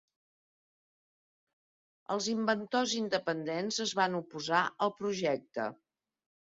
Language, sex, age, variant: Catalan, female, 60-69, Central